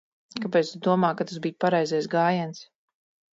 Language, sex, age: Latvian, female, 40-49